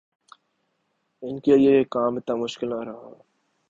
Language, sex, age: Urdu, male, 19-29